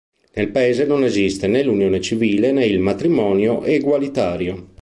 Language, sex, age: Italian, male, 50-59